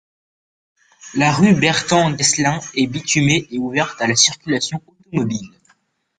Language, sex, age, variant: French, male, under 19, Français de métropole